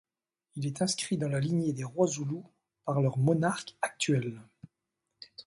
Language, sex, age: French, male, 50-59